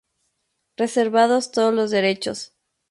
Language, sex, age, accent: Spanish, female, 30-39, México